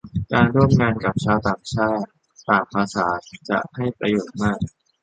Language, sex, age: Thai, male, under 19